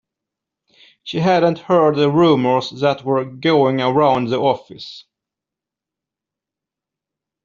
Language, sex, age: English, male, 40-49